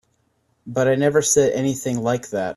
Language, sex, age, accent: English, male, 19-29, United States English